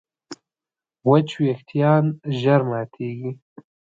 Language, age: Pashto, 19-29